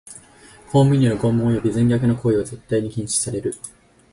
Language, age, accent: Japanese, 19-29, 標準語